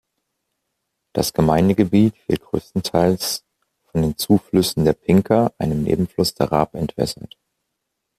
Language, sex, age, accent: German, male, 40-49, Deutschland Deutsch